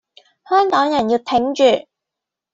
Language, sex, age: Cantonese, female, 19-29